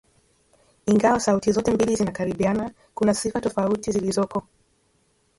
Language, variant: Swahili, Kiswahili cha Bara ya Kenya